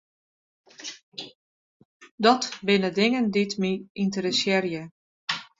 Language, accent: Western Frisian, Wâldfrysk